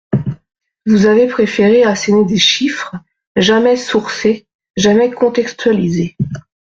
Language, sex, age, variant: French, female, 19-29, Français de métropole